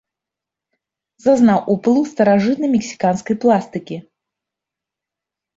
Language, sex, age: Belarusian, female, 30-39